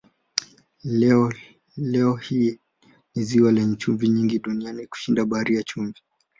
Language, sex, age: Swahili, male, 19-29